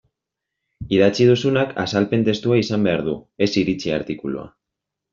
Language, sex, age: Basque, male, 19-29